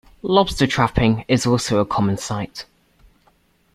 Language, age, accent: English, under 19, England English